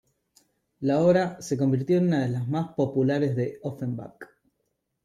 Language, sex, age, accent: Spanish, male, 30-39, Rioplatense: Argentina, Uruguay, este de Bolivia, Paraguay